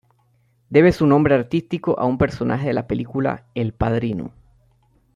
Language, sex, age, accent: Spanish, male, 30-39, América central